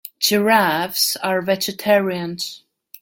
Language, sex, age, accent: English, female, 19-29, England English